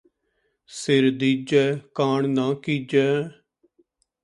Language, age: Punjabi, 40-49